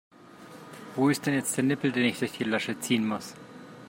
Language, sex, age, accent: German, male, 30-39, Deutschland Deutsch